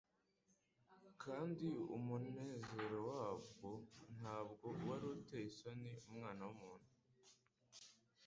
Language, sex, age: Kinyarwanda, male, under 19